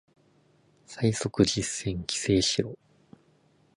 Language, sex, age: Japanese, male, 19-29